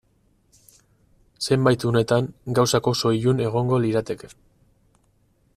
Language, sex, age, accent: Basque, male, 30-39, Mendebalekoa (Araba, Bizkaia, Gipuzkoako mendebaleko herri batzuk)